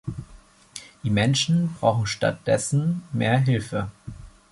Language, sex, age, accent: German, male, 19-29, Deutschland Deutsch